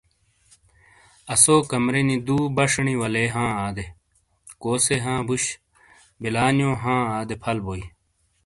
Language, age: Shina, 30-39